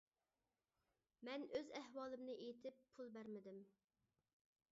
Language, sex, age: Uyghur, male, 19-29